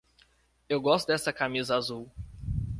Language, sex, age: Portuguese, male, 19-29